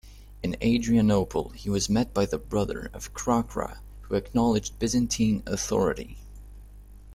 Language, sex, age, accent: English, male, 19-29, United States English